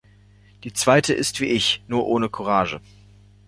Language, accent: German, Deutschland Deutsch